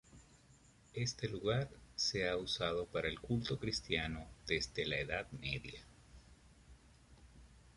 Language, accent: Spanish, Caribe: Cuba, Venezuela, Puerto Rico, República Dominicana, Panamá, Colombia caribeña, México caribeño, Costa del golfo de México